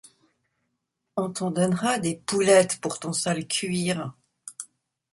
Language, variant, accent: French, Français d'Europe, Français de Suisse